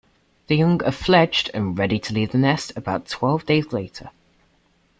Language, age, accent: English, under 19, England English